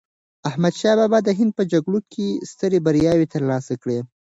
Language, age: Pashto, under 19